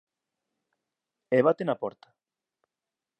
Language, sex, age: Galician, male, 30-39